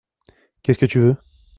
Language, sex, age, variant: French, male, 19-29, Français de métropole